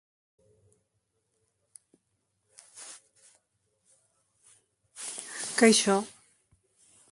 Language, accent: Basque, Mendebalekoa (Araba, Bizkaia, Gipuzkoako mendebaleko herri batzuk)